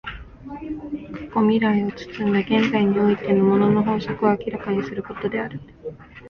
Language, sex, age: Japanese, female, 19-29